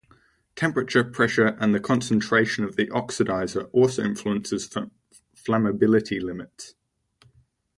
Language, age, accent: English, 19-29, Australian English